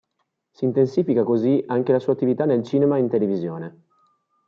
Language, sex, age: Italian, male, 30-39